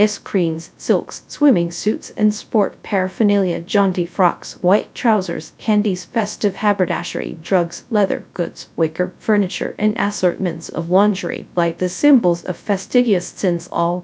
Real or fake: fake